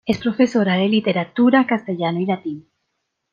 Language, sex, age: Spanish, female, 50-59